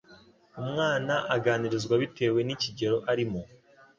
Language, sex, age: Kinyarwanda, male, 19-29